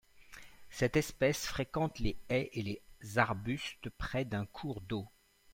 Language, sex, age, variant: French, male, 50-59, Français de métropole